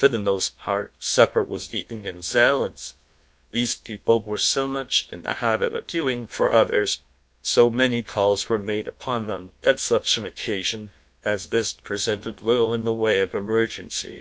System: TTS, GlowTTS